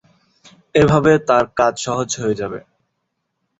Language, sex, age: Bengali, male, 19-29